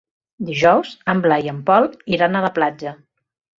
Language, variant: Catalan, Central